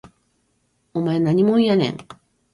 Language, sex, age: Japanese, female, 40-49